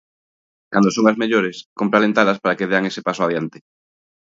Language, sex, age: Galician, male, 30-39